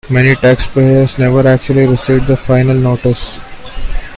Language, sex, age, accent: English, male, 19-29, India and South Asia (India, Pakistan, Sri Lanka)